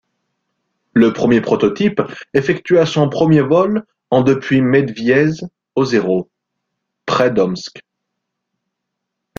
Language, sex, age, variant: French, male, 19-29, Français de métropole